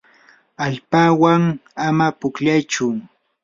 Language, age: Yanahuanca Pasco Quechua, 19-29